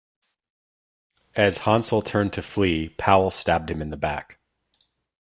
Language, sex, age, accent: English, male, 30-39, United States English